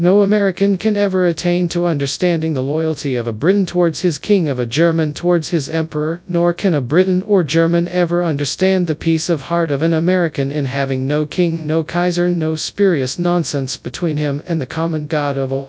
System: TTS, FastPitch